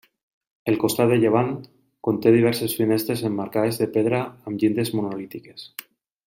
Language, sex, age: Catalan, male, 30-39